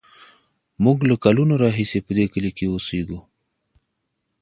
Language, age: Pashto, 30-39